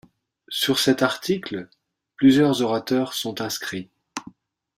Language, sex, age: French, male, 40-49